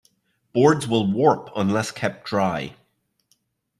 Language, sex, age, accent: English, male, 40-49, Irish English